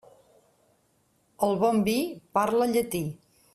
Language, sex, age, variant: Catalan, female, 50-59, Central